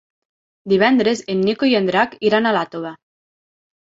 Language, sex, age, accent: Catalan, female, 19-29, Lleidatà